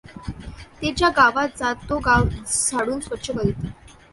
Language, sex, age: Marathi, female, under 19